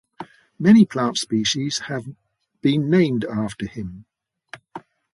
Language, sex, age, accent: English, male, 70-79, England English